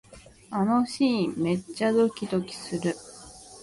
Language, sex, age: Japanese, female, 19-29